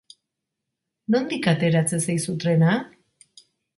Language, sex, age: Basque, female, 40-49